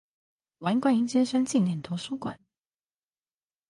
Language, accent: Chinese, 出生地：臺中市